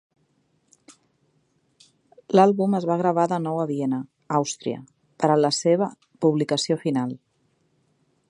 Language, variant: Catalan, Central